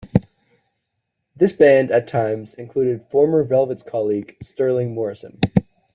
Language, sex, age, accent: English, male, 19-29, United States English